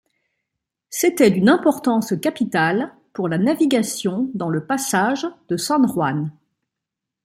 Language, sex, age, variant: French, female, 50-59, Français de métropole